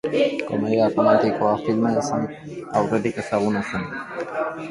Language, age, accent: Basque, under 19, Mendebalekoa (Araba, Bizkaia, Gipuzkoako mendebaleko herri batzuk)